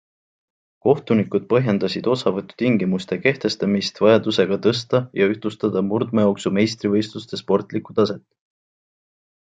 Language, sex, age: Estonian, male, 19-29